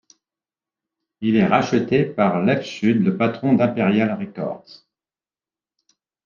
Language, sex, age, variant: French, male, 50-59, Français de métropole